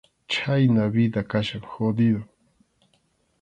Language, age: Arequipa-La Unión Quechua, 19-29